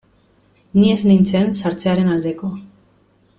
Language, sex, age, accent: Basque, female, 30-39, Mendebalekoa (Araba, Bizkaia, Gipuzkoako mendebaleko herri batzuk)